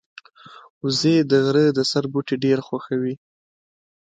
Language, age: Pashto, 19-29